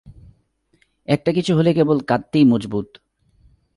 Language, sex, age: Bengali, male, 19-29